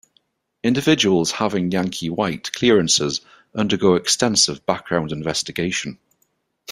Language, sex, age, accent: English, male, 30-39, England English